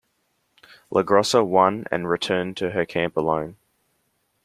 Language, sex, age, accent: English, male, under 19, Australian English